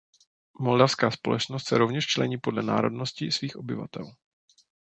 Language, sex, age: Czech, male, 30-39